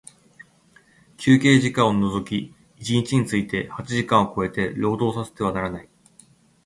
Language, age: Japanese, 30-39